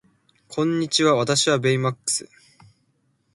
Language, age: Japanese, 19-29